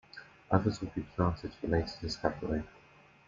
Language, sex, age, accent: English, male, under 19, England English